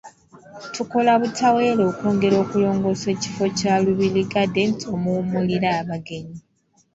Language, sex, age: Ganda, female, 19-29